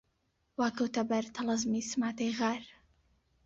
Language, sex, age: Central Kurdish, female, 19-29